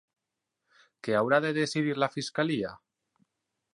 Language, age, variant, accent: Catalan, 19-29, Valencià central, valencià